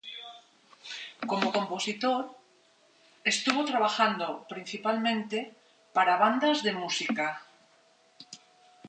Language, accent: Spanish, España: Norte peninsular (Asturias, Castilla y León, Cantabria, País Vasco, Navarra, Aragón, La Rioja, Guadalajara, Cuenca)